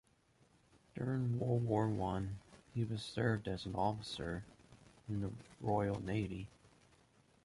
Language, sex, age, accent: English, male, 19-29, United States English